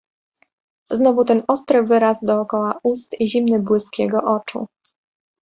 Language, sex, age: Polish, female, 19-29